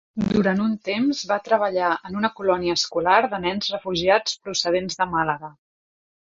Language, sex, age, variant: Catalan, female, 30-39, Central